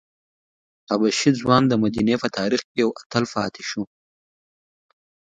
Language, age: Pashto, 19-29